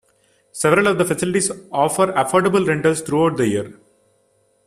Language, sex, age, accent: English, male, 19-29, India and South Asia (India, Pakistan, Sri Lanka)